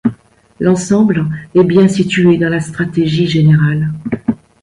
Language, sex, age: French, female, 60-69